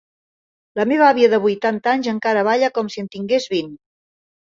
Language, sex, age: Catalan, female, 60-69